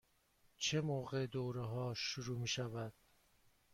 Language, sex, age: Persian, male, 30-39